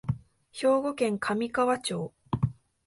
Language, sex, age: Japanese, female, under 19